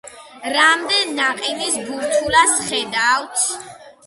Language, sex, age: Georgian, female, under 19